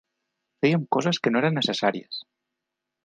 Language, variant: Catalan, Central